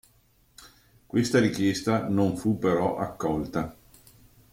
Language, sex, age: Italian, male, 40-49